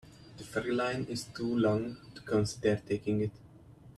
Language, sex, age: English, male, 19-29